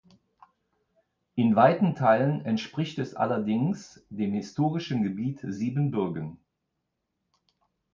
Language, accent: German, Deutschland Deutsch